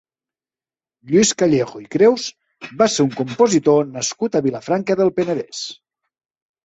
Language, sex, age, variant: Catalan, male, 40-49, Central